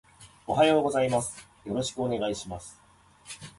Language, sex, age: Japanese, male, 30-39